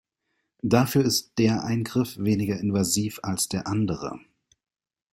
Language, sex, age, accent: German, male, 30-39, Deutschland Deutsch